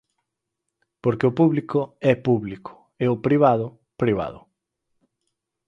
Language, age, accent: Galician, 19-29, Normativo (estándar)